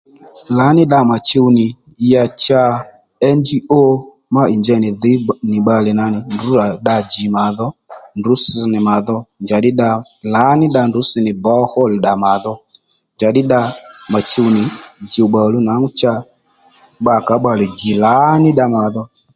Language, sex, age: Lendu, male, 30-39